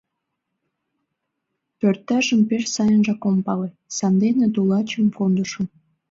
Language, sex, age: Mari, female, under 19